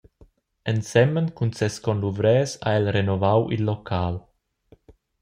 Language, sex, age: Romansh, male, 19-29